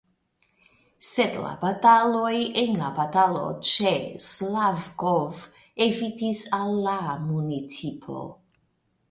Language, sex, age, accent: Esperanto, female, 50-59, Internacia